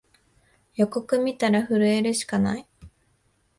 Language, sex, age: Japanese, female, 19-29